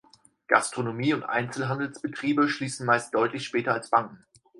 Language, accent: German, Deutschland Deutsch